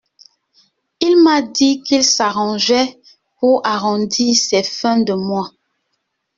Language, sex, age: French, female, 19-29